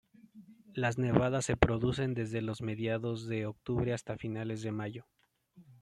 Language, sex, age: Spanish, male, 30-39